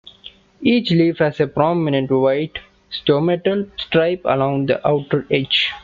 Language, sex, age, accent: English, male, 19-29, India and South Asia (India, Pakistan, Sri Lanka)